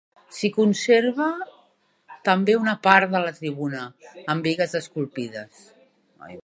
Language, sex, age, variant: Catalan, female, 50-59, Central